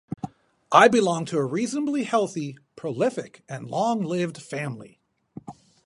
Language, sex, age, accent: English, male, 40-49, United States English